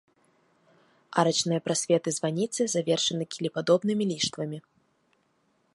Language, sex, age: Belarusian, female, 19-29